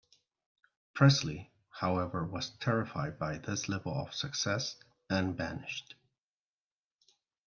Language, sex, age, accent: English, male, 40-49, United States English